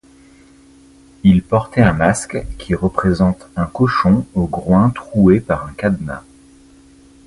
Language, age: French, 40-49